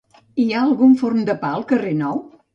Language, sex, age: Catalan, female, 70-79